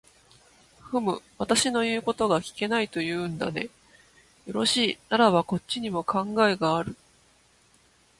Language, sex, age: Japanese, female, 30-39